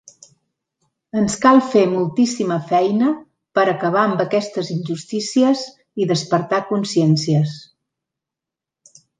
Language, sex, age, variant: Catalan, female, 50-59, Central